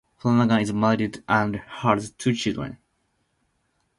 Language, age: English, 19-29